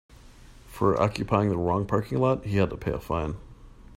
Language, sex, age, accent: English, male, 30-39, United States English